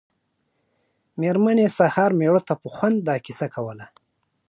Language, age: Pashto, 30-39